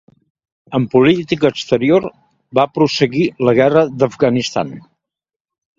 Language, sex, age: Catalan, male, 60-69